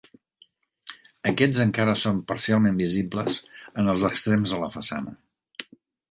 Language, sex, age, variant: Catalan, male, 70-79, Central